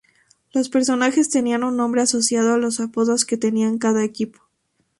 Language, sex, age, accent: Spanish, female, 19-29, México